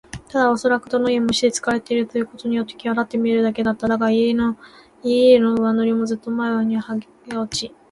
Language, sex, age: Japanese, female, 19-29